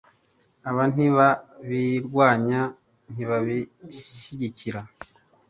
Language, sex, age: Kinyarwanda, male, 50-59